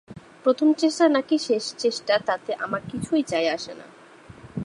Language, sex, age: Bengali, female, 19-29